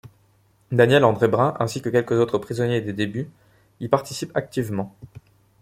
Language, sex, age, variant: French, male, 19-29, Français de métropole